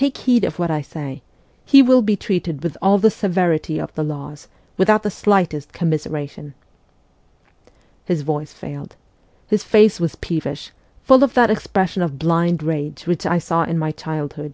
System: none